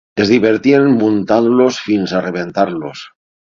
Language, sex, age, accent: Catalan, male, 50-59, valencià